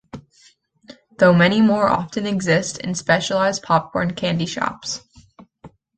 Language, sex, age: English, female, 19-29